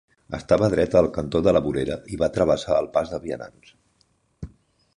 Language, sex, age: Catalan, male, 50-59